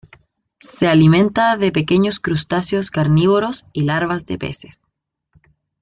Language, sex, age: Spanish, female, 19-29